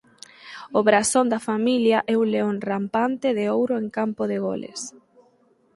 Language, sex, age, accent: Galician, female, 19-29, Oriental (común en zona oriental)